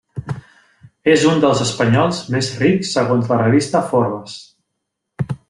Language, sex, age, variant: Catalan, male, 30-39, Central